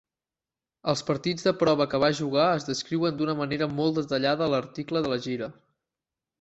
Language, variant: Catalan, Central